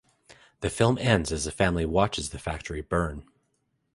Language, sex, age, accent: English, male, 30-39, Canadian English